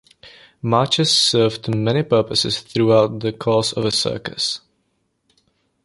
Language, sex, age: English, male, under 19